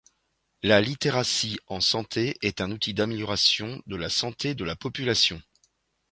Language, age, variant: French, 40-49, Français de métropole